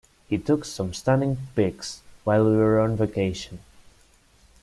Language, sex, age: English, male, under 19